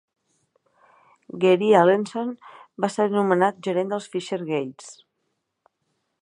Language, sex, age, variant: Catalan, female, 40-49, Nord-Occidental